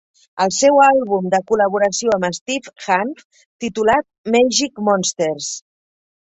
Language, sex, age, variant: Catalan, female, 40-49, Central